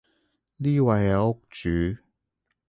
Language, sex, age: Cantonese, male, 30-39